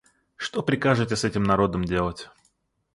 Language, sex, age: Russian, male, 30-39